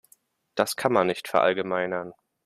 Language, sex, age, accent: German, male, 19-29, Deutschland Deutsch